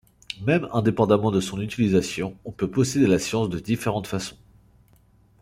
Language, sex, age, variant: French, male, 30-39, Français de métropole